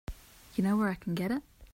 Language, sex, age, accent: English, female, 30-39, England English